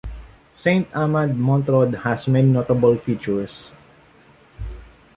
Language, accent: English, Filipino